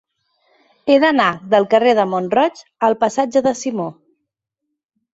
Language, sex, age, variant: Catalan, female, 30-39, Central